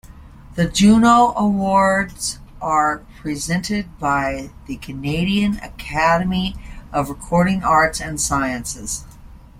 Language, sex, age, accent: English, female, 50-59, United States English